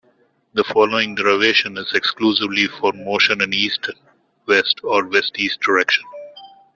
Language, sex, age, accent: English, male, 40-49, India and South Asia (India, Pakistan, Sri Lanka)